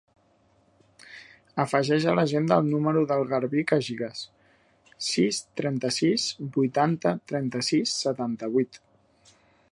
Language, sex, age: Catalan, male, 30-39